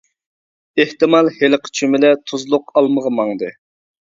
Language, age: Uyghur, 19-29